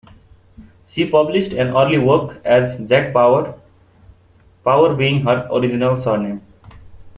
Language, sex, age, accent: English, male, 19-29, India and South Asia (India, Pakistan, Sri Lanka)